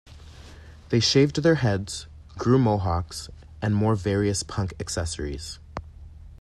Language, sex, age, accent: English, male, 19-29, United States English